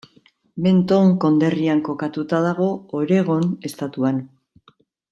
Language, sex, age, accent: Basque, female, 50-59, Erdialdekoa edo Nafarra (Gipuzkoa, Nafarroa)